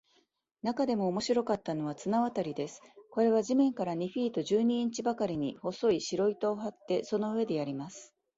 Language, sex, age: Japanese, female, 40-49